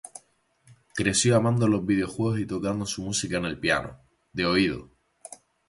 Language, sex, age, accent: Spanish, male, 19-29, España: Islas Canarias